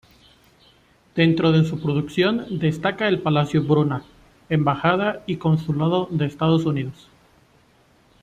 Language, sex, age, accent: Spanish, male, 19-29, México